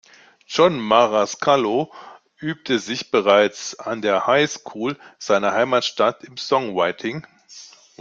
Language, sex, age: German, male, 50-59